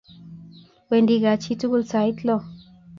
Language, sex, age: Kalenjin, female, 19-29